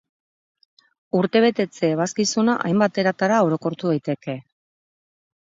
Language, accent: Basque, Mendebalekoa (Araba, Bizkaia, Gipuzkoako mendebaleko herri batzuk)